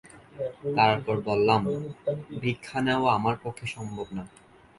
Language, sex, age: Bengali, male, 19-29